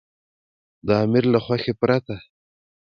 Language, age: Pashto, 19-29